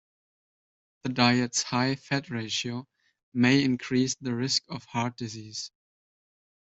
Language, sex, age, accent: English, male, 19-29, United States English